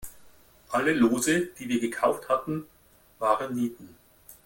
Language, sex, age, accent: German, male, 50-59, Deutschland Deutsch